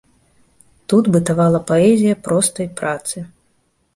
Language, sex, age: Belarusian, female, 30-39